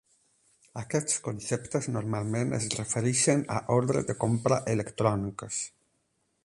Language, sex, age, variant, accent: Catalan, male, 40-49, Alacantí, Barcelona